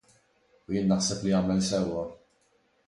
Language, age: Maltese, 19-29